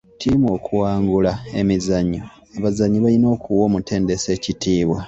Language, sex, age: Ganda, male, 19-29